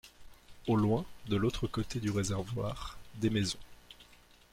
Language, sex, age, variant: French, male, 19-29, Français de métropole